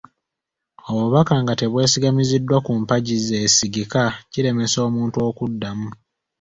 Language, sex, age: Ganda, male, 19-29